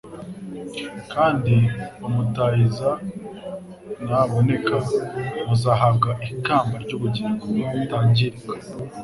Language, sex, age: Kinyarwanda, male, 19-29